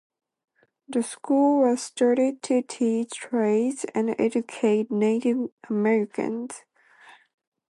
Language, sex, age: English, female, 19-29